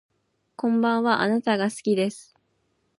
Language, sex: Japanese, female